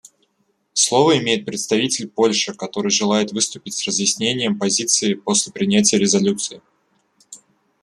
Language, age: Russian, 19-29